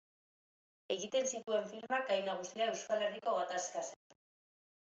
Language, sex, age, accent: Basque, female, 19-29, Mendebalekoa (Araba, Bizkaia, Gipuzkoako mendebaleko herri batzuk)